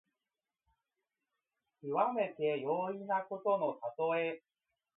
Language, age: Japanese, 30-39